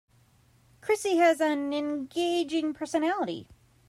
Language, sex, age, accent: English, female, 30-39, United States English